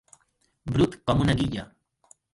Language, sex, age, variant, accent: Catalan, male, 19-29, Balear, mallorquí